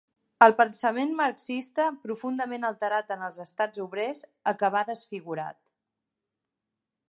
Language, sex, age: Catalan, female, 30-39